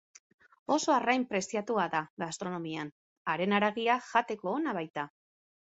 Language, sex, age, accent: Basque, female, 40-49, Mendebalekoa (Araba, Bizkaia, Gipuzkoako mendebaleko herri batzuk)